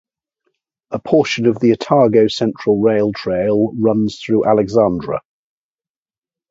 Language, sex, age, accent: English, male, 50-59, England English